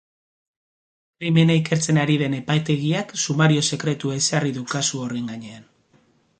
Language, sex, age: Basque, male, 50-59